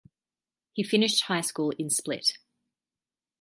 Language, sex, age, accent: English, female, 19-29, Australian English